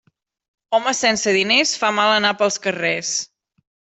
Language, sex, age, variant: Catalan, female, 40-49, Central